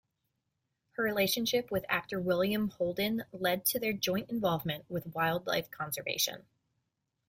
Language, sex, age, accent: English, female, 30-39, United States English